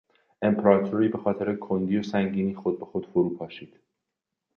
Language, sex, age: Persian, male, 19-29